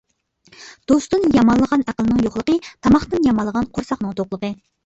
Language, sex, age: Uyghur, female, 19-29